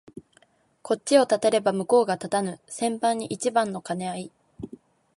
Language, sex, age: Japanese, female, 19-29